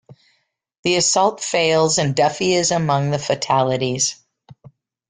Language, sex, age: English, female, 60-69